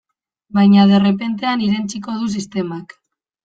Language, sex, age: Basque, female, 19-29